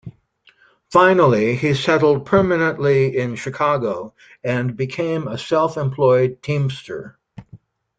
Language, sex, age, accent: English, male, 60-69, United States English